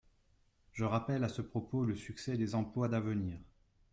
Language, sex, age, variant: French, male, 30-39, Français de métropole